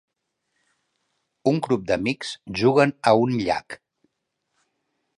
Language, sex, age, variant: Catalan, male, 50-59, Central